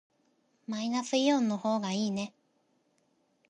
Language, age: Japanese, 19-29